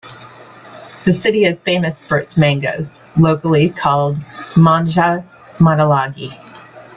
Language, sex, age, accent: English, female, 50-59, United States English